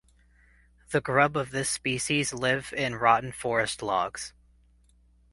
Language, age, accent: English, 19-29, United States English